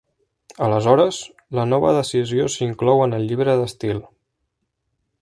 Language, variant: Catalan, Central